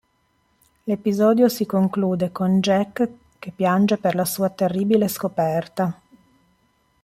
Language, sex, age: Italian, female, 40-49